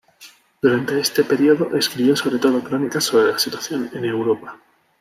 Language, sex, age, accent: Spanish, male, 30-39, España: Sur peninsular (Andalucia, Extremadura, Murcia)